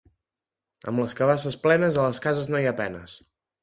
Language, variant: Catalan, Central